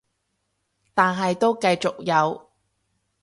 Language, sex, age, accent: Cantonese, female, 30-39, 广州音